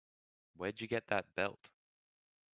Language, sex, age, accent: English, male, under 19, Australian English